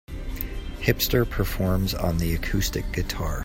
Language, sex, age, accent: English, male, 19-29, United States English